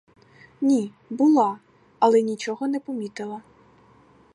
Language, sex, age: Ukrainian, female, 19-29